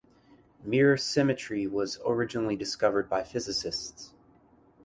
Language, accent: English, United States English